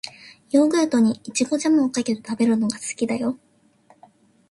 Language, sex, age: Japanese, female, 19-29